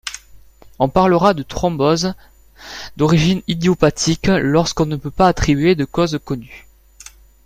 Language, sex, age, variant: French, male, 19-29, Français de métropole